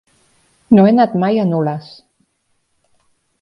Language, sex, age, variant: Catalan, female, 40-49, Central